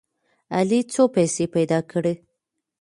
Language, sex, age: Pashto, female, 19-29